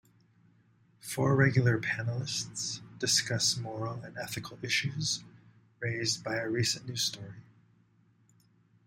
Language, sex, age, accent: English, male, 50-59, United States English